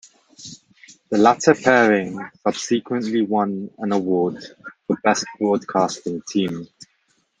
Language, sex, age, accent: English, male, 30-39, England English